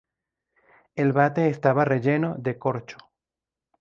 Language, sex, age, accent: Spanish, male, 30-39, Caribe: Cuba, Venezuela, Puerto Rico, República Dominicana, Panamá, Colombia caribeña, México caribeño, Costa del golfo de México